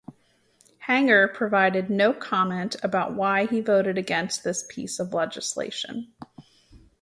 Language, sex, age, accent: English, female, 30-39, United States English